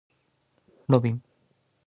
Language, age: Japanese, 19-29